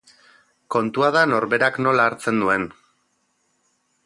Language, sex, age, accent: Basque, male, 30-39, Erdialdekoa edo Nafarra (Gipuzkoa, Nafarroa)